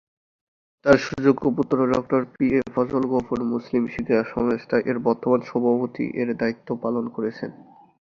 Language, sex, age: Bengali, male, 19-29